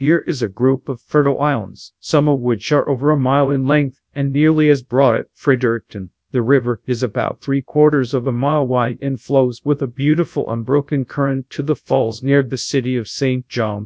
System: TTS, GradTTS